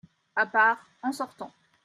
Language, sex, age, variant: French, female, 30-39, Français de métropole